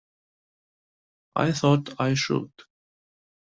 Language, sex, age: English, male, 19-29